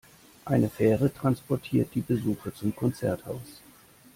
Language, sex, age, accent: German, male, 30-39, Deutschland Deutsch